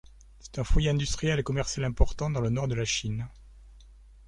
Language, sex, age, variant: French, male, 50-59, Français de métropole